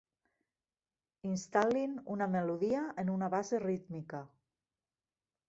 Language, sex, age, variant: Catalan, female, 50-59, Central